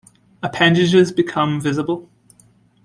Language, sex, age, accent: English, male, 19-29, Irish English